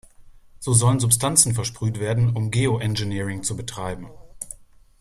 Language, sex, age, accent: German, male, 30-39, Deutschland Deutsch